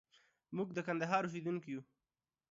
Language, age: Pashto, 19-29